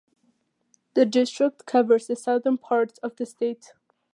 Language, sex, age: English, female, under 19